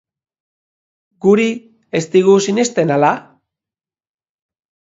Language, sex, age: Basque, male, 50-59